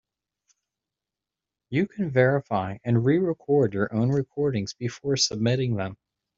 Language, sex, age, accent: English, male, 19-29, United States English